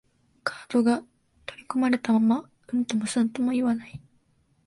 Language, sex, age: Japanese, female, 19-29